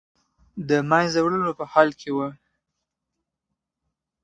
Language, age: Pashto, 19-29